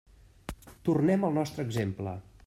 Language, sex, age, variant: Catalan, male, 50-59, Central